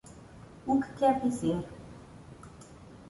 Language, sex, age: Portuguese, female, 30-39